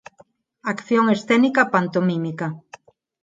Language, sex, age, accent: Galician, female, 40-49, Neofalante